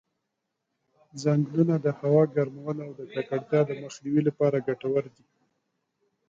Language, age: Pashto, 40-49